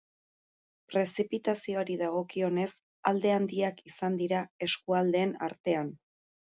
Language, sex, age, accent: Basque, female, 30-39, Erdialdekoa edo Nafarra (Gipuzkoa, Nafarroa)